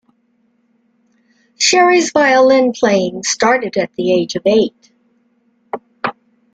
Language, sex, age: English, female, 60-69